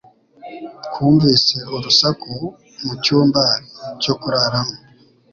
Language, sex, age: Kinyarwanda, male, 19-29